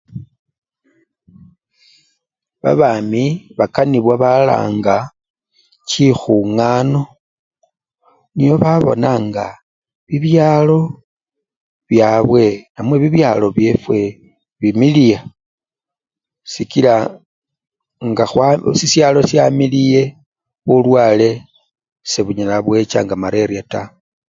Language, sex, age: Luyia, male, 40-49